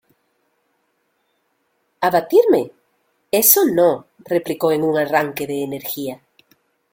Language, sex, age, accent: Spanish, female, 40-49, América central